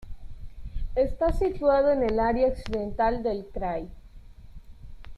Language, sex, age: Spanish, female, 19-29